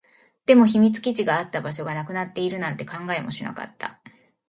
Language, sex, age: Japanese, female, 40-49